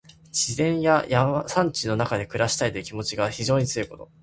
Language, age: Japanese, 19-29